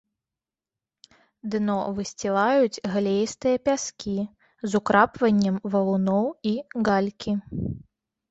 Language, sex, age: Belarusian, female, 30-39